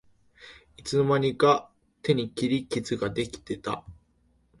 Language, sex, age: Japanese, male, 19-29